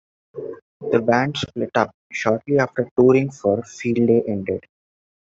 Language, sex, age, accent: English, male, 19-29, India and South Asia (India, Pakistan, Sri Lanka)